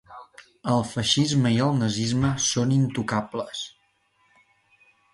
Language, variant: Catalan, Septentrional